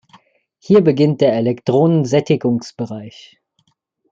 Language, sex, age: German, male, 19-29